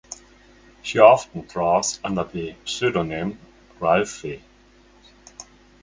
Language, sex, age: English, male, 60-69